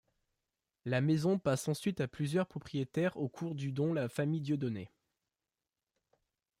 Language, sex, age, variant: French, male, under 19, Français de métropole